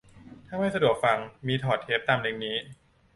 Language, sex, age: Thai, male, under 19